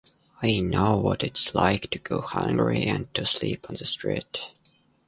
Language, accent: English, United States English